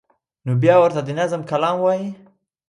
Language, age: Pashto, 19-29